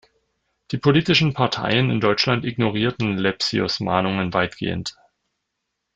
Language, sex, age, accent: German, male, 30-39, Deutschland Deutsch